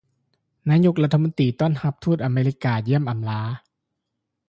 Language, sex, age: Lao, male, 30-39